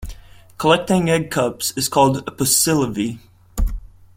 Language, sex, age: English, male, 19-29